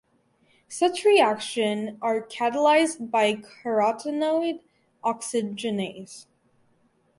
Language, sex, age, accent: English, female, under 19, United States English